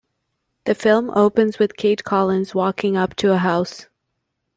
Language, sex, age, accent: English, female, 30-39, Canadian English